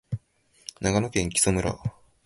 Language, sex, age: Japanese, male, under 19